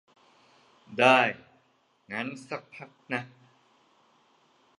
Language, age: Thai, 30-39